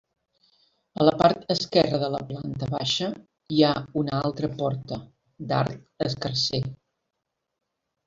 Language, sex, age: Catalan, female, 50-59